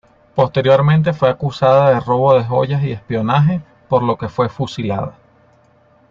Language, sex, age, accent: Spanish, male, 30-39, Andino-Pacífico: Colombia, Perú, Ecuador, oeste de Bolivia y Venezuela andina